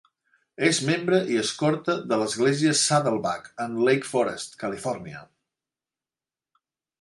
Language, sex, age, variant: Catalan, male, 40-49, Central